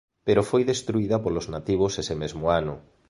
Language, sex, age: Galician, male, 40-49